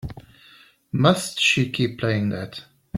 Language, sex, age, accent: English, male, 40-49, Southern African (South Africa, Zimbabwe, Namibia)